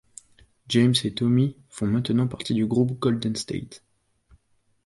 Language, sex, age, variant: French, male, 19-29, Français de métropole